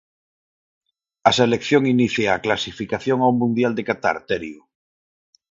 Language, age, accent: Galician, 30-39, Normativo (estándar); Neofalante